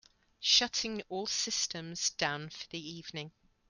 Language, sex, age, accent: English, female, 50-59, England English